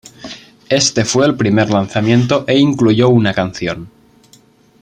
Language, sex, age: Spanish, male, 19-29